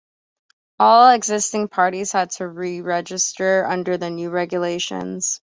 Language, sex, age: English, female, 19-29